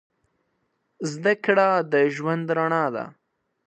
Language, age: Pashto, under 19